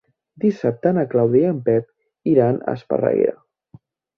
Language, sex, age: Catalan, male, 19-29